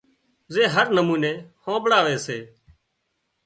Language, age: Wadiyara Koli, 30-39